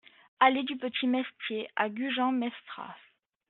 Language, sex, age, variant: French, male, 19-29, Français de métropole